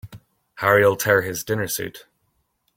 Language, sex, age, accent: English, male, 30-39, Irish English